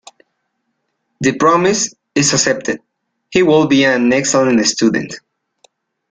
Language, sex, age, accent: English, male, 19-29, England English